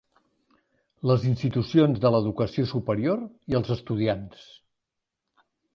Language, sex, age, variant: Catalan, male, 70-79, Central